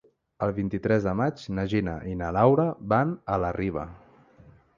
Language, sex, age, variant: Catalan, male, 19-29, Central